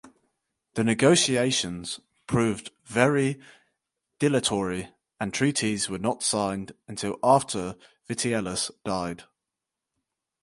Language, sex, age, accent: English, male, 19-29, England English